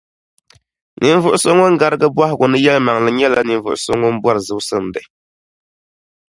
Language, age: Dagbani, 19-29